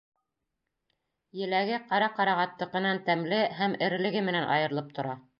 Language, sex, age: Bashkir, female, 40-49